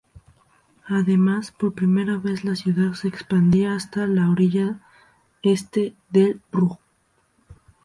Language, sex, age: Spanish, female, under 19